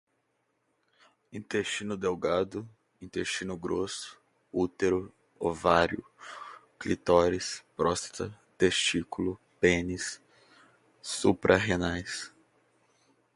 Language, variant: Portuguese, Portuguese (Brasil)